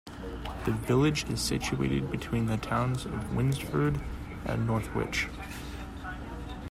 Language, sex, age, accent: English, male, under 19, United States English